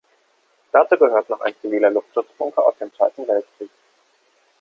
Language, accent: German, Deutschland Deutsch